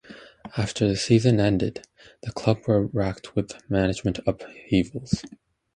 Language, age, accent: English, 19-29, United States English